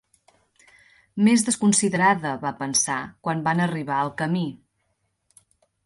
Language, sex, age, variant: Catalan, female, 30-39, Central